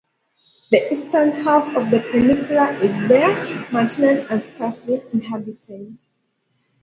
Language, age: English, 19-29